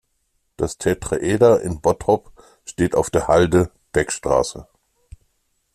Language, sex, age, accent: German, male, 40-49, Deutschland Deutsch